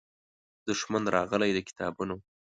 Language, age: Pashto, 19-29